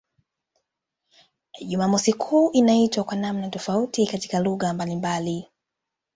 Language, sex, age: Swahili, female, 19-29